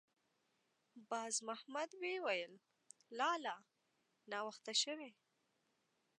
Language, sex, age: Pashto, female, 19-29